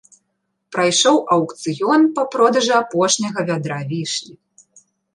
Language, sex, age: Belarusian, female, 30-39